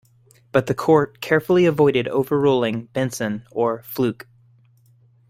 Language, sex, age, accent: English, male, 30-39, United States English